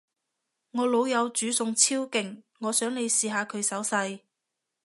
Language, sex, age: Cantonese, female, 30-39